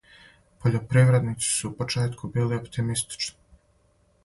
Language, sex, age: Serbian, male, 19-29